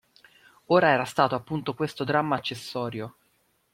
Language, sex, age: Italian, male, 30-39